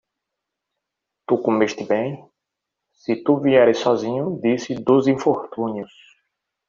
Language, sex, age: Portuguese, male, 30-39